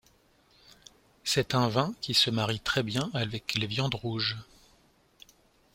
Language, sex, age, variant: French, male, 40-49, Français de métropole